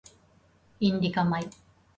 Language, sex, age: Japanese, female, 30-39